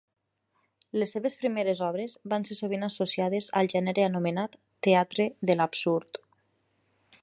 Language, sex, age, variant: Catalan, female, 30-39, Nord-Occidental